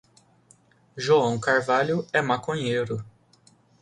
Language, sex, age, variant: Portuguese, male, 19-29, Portuguese (Brasil)